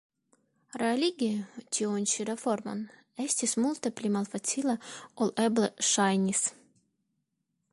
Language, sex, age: Esperanto, female, 19-29